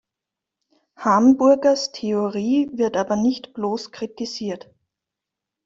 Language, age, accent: German, 19-29, Österreichisches Deutsch